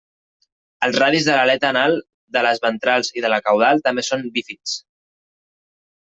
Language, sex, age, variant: Catalan, male, 19-29, Central